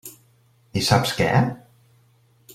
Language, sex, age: Catalan, male, 50-59